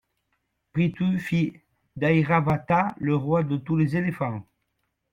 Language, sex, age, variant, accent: French, male, 70-79, Français d'Amérique du Nord, Français du Canada